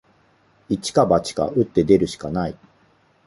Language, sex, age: Japanese, male, 50-59